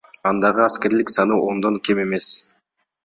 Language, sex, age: Kyrgyz, male, 19-29